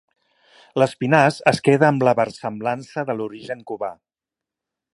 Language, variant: Catalan, Central